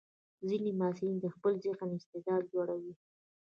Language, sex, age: Pashto, female, 19-29